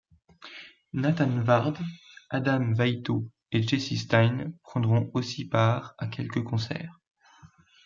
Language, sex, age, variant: French, male, under 19, Français de métropole